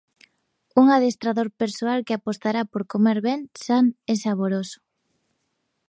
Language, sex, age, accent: Galician, female, 30-39, Normativo (estándar)